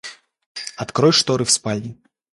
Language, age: Russian, 19-29